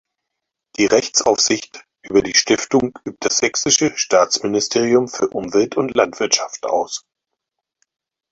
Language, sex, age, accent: German, male, 50-59, Deutschland Deutsch